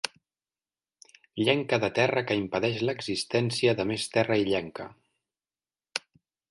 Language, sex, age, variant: Catalan, male, 30-39, Central